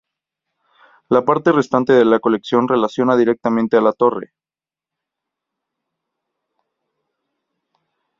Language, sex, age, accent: Spanish, male, 19-29, México